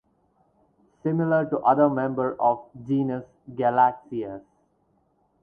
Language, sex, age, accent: English, male, 19-29, India and South Asia (India, Pakistan, Sri Lanka)